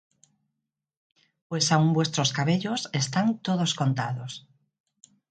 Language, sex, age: Spanish, female, 40-49